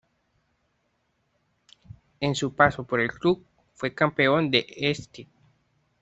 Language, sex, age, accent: Spanish, male, 19-29, Caribe: Cuba, Venezuela, Puerto Rico, República Dominicana, Panamá, Colombia caribeña, México caribeño, Costa del golfo de México